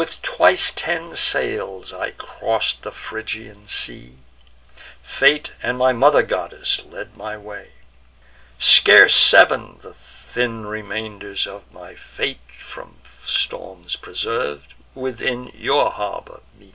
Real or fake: real